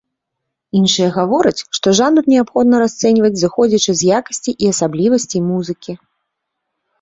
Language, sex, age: Belarusian, female, 30-39